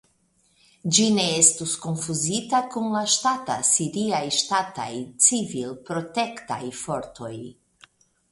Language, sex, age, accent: Esperanto, female, 50-59, Internacia